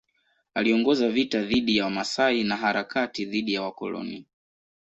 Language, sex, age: Swahili, male, 19-29